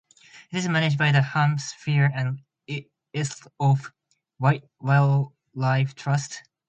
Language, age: English, 19-29